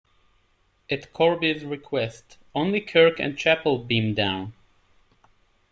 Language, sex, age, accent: English, male, 30-39, United States English